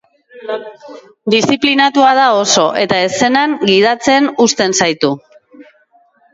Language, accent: Basque, Mendebalekoa (Araba, Bizkaia, Gipuzkoako mendebaleko herri batzuk)